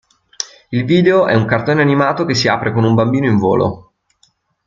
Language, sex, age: Italian, male, 19-29